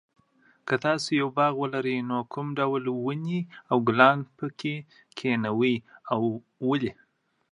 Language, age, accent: Pashto, 19-29, کندهاری لهجه